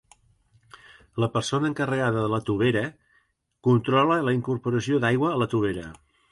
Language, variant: Catalan, Central